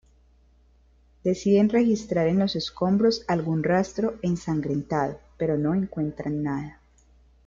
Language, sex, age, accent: Spanish, female, 30-39, Caribe: Cuba, Venezuela, Puerto Rico, República Dominicana, Panamá, Colombia caribeña, México caribeño, Costa del golfo de México